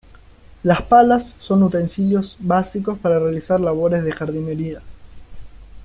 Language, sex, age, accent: Spanish, male, under 19, Rioplatense: Argentina, Uruguay, este de Bolivia, Paraguay